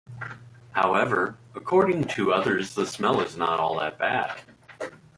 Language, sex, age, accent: English, male, 40-49, United States English